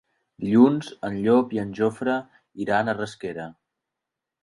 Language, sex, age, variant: Catalan, male, 19-29, Central